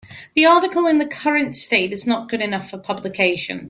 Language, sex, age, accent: English, female, 40-49, United States English